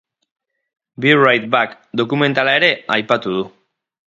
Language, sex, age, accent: Basque, male, 30-39, Erdialdekoa edo Nafarra (Gipuzkoa, Nafarroa)